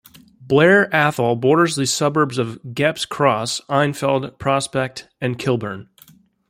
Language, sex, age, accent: English, male, 30-39, United States English